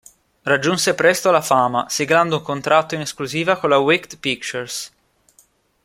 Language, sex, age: Italian, male, 19-29